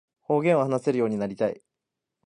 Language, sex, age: Japanese, male, 19-29